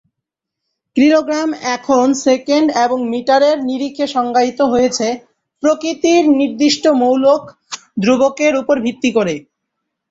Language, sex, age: Bengali, male, 19-29